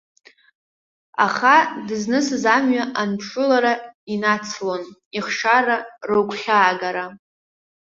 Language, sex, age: Abkhazian, female, under 19